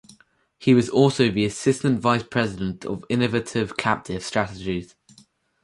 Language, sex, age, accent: English, male, under 19, England English